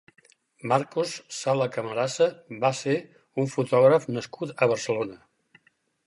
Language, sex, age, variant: Catalan, male, 60-69, Central